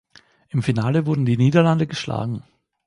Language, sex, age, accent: German, male, 30-39, Österreichisches Deutsch